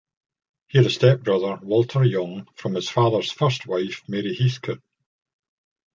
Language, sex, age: English, male, 60-69